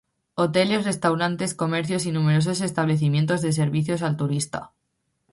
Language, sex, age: Spanish, female, 19-29